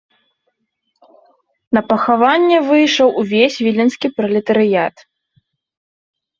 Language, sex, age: Belarusian, female, 19-29